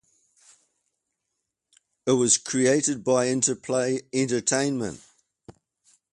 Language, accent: English, New Zealand English